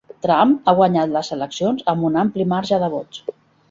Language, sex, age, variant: Catalan, female, 50-59, Central